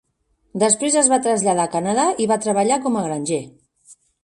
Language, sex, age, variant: Catalan, male, 40-49, Central